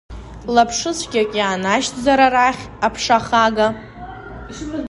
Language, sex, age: Abkhazian, female, under 19